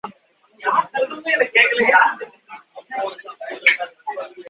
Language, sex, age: Tamil, male, 19-29